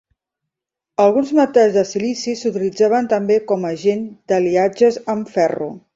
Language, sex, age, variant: Catalan, female, 50-59, Central